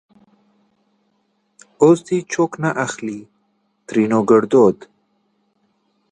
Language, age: Pashto, 19-29